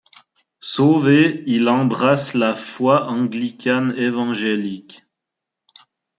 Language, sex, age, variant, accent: French, male, 30-39, Français d'Europe, Français de Suisse